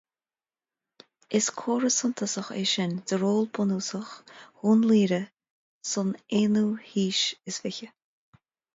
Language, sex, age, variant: Irish, female, 30-39, Gaeilge Chonnacht